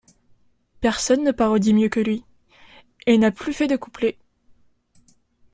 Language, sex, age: French, female, 19-29